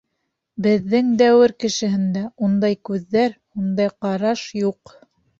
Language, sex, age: Bashkir, female, 19-29